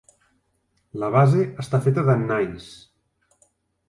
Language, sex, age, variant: Catalan, male, 40-49, Central